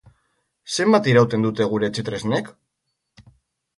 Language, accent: Basque, Mendebalekoa (Araba, Bizkaia, Gipuzkoako mendebaleko herri batzuk)